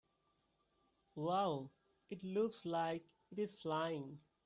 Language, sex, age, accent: English, male, 19-29, India and South Asia (India, Pakistan, Sri Lanka)